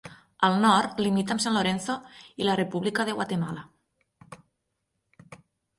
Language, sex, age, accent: Catalan, female, 30-39, Ebrenc